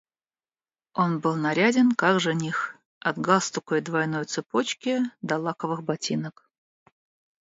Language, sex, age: Russian, female, 50-59